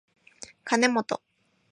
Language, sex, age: Japanese, female, 19-29